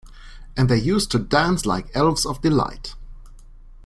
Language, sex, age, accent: English, male, 30-39, England English